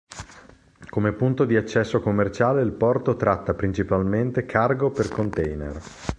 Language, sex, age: Italian, male, 30-39